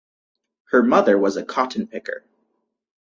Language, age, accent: English, 19-29, United States English